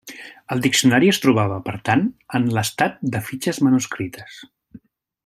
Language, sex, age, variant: Catalan, male, 40-49, Central